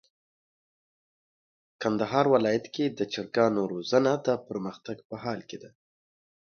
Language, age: Pashto, 19-29